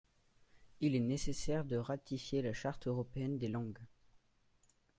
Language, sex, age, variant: French, male, under 19, Français de métropole